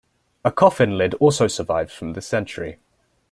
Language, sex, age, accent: English, male, 19-29, England English